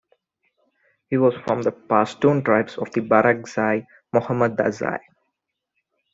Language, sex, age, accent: English, male, 19-29, India and South Asia (India, Pakistan, Sri Lanka)